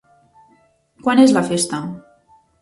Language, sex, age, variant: Catalan, female, 19-29, Central